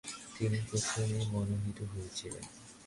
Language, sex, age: Bengali, male, under 19